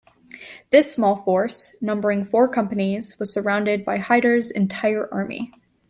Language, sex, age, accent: English, female, 19-29, United States English